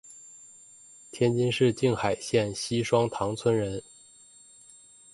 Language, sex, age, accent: Chinese, male, 30-39, 出生地：广东省